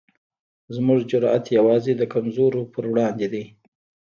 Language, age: Pashto, 30-39